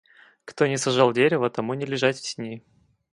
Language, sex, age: Russian, male, 19-29